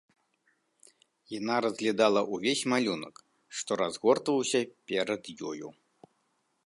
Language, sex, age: Belarusian, male, 40-49